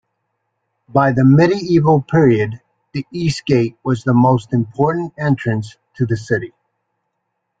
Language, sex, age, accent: English, male, 60-69, United States English